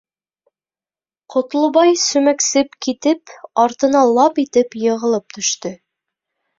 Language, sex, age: Bashkir, female, 19-29